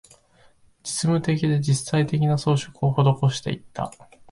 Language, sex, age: Japanese, male, 19-29